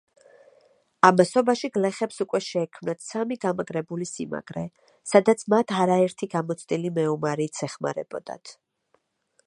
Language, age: Georgian, 30-39